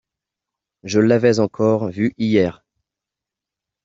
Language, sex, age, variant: French, male, 40-49, Français de métropole